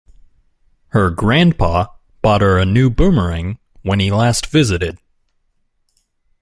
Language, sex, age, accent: English, male, 19-29, United States English